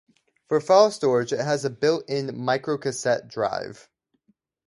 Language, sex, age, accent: English, male, under 19, United States English